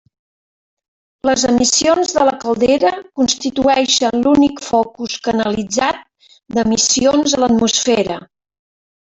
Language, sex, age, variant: Catalan, female, 60-69, Central